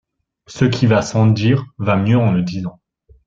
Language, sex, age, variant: French, male, 19-29, Français de métropole